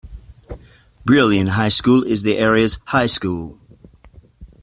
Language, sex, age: English, male, 40-49